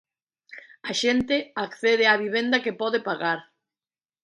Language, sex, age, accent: Galician, female, 40-49, Atlántico (seseo e gheada)